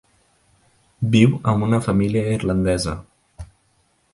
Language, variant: Catalan, Central